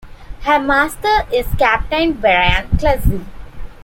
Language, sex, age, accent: English, female, 19-29, India and South Asia (India, Pakistan, Sri Lanka)